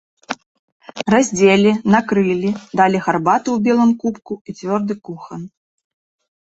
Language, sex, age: Belarusian, female, 30-39